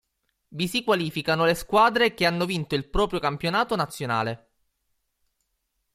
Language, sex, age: Italian, male, 19-29